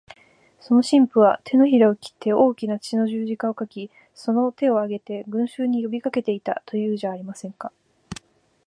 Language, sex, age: Japanese, female, 19-29